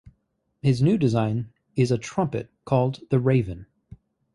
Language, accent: English, United States English